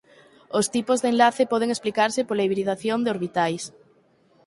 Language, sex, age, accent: Galician, female, 19-29, Central (sen gheada)